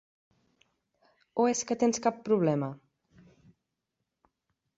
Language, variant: Catalan, Central